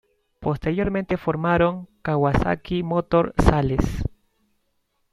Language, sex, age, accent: Spanish, male, 19-29, Andino-Pacífico: Colombia, Perú, Ecuador, oeste de Bolivia y Venezuela andina